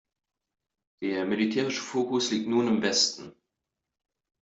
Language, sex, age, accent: German, male, 19-29, Deutschland Deutsch